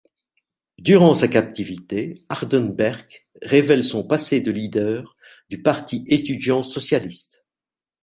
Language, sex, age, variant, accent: French, male, 60-69, Français d'Europe, Français de Belgique